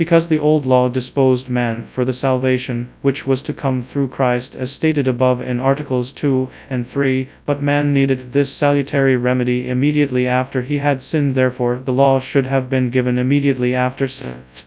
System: TTS, FastPitch